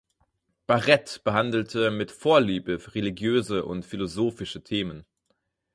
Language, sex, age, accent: German, male, 19-29, Deutschland Deutsch